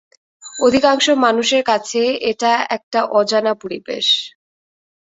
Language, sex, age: Bengali, female, 19-29